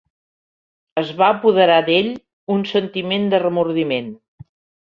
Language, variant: Catalan, Central